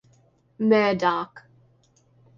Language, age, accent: English, 30-39, United States English; England English